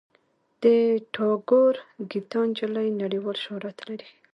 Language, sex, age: Pashto, female, 19-29